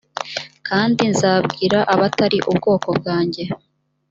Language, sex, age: Kinyarwanda, female, 30-39